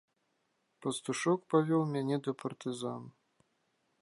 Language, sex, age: Belarusian, male, 40-49